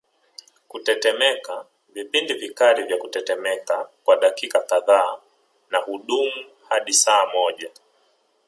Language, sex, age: Swahili, male, 30-39